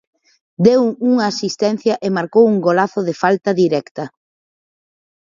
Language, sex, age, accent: Galician, female, 30-39, Atlántico (seseo e gheada)